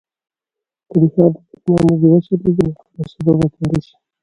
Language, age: Pashto, 19-29